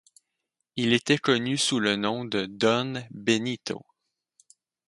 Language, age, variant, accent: French, 19-29, Français d'Amérique du Nord, Français du Canada